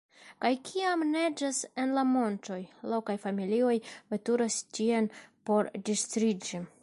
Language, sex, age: Esperanto, female, 19-29